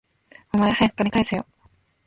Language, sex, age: Japanese, female, 19-29